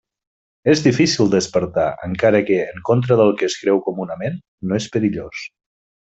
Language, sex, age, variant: Catalan, male, 40-49, Nord-Occidental